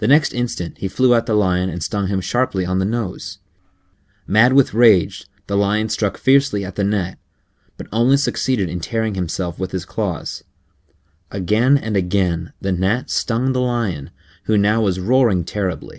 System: none